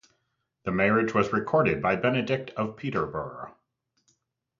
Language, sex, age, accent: English, male, 30-39, United States English